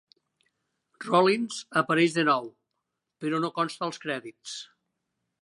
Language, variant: Catalan, Nord-Occidental